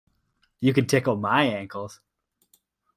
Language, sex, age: English, male, 19-29